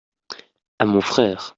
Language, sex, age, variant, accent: French, male, 19-29, Français d'Europe, Français de Suisse